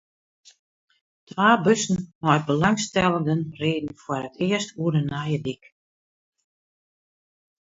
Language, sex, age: Western Frisian, female, 60-69